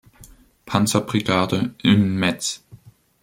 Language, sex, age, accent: German, male, 19-29, Deutschland Deutsch